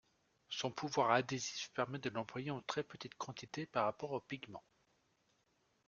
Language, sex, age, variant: French, male, 30-39, Français de métropole